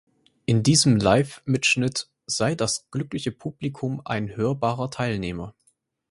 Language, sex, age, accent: German, male, 19-29, Deutschland Deutsch